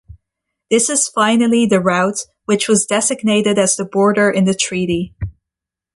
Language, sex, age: English, female, 19-29